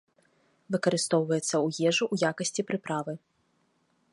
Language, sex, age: Belarusian, female, 19-29